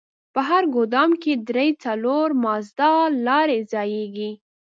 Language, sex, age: Pashto, female, 19-29